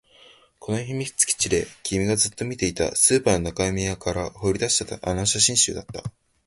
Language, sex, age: Japanese, male, under 19